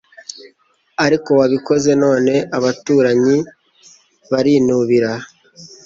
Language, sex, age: Kinyarwanda, male, 19-29